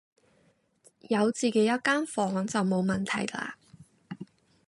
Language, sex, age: Cantonese, female, 19-29